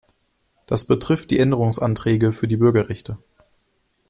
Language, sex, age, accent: German, male, 19-29, Deutschland Deutsch